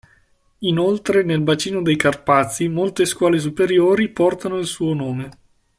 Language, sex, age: Italian, male, 19-29